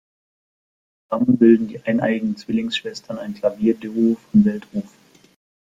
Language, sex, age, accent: German, male, 30-39, Deutschland Deutsch